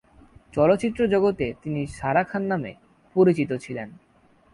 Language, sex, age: Bengali, male, under 19